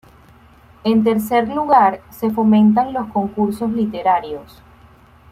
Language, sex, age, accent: Spanish, female, 19-29, Caribe: Cuba, Venezuela, Puerto Rico, República Dominicana, Panamá, Colombia caribeña, México caribeño, Costa del golfo de México